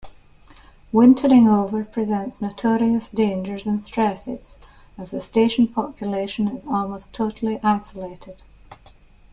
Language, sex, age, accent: English, female, 50-59, Scottish English